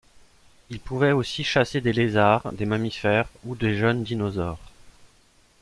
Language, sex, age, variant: French, male, 19-29, Français de métropole